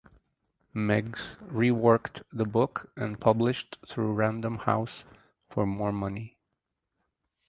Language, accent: English, United States English